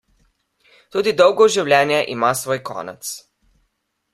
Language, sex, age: Slovenian, male, under 19